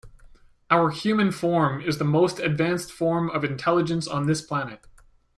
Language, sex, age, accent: English, male, 19-29, Canadian English